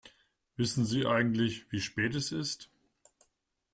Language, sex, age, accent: German, male, 60-69, Deutschland Deutsch